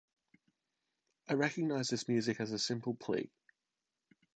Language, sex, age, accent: English, male, 19-29, Australian English